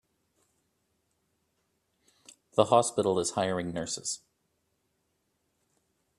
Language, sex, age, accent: English, male, 30-39, Canadian English